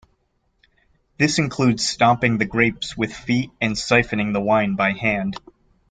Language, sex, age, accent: English, male, 30-39, United States English